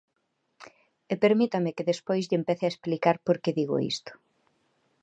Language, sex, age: Galician, female, 30-39